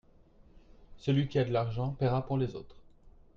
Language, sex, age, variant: French, male, 30-39, Français de métropole